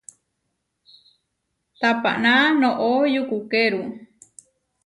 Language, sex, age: Huarijio, female, 19-29